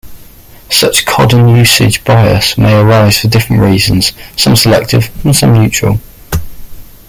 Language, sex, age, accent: English, male, 40-49, England English